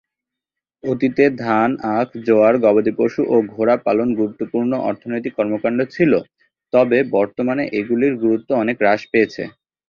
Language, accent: Bengali, Bangladeshi